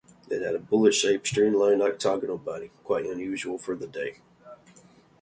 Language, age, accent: English, 19-29, United States English